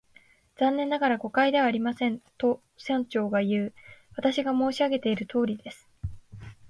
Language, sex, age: Japanese, female, 19-29